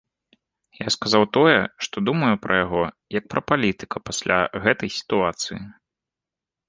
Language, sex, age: Belarusian, male, 19-29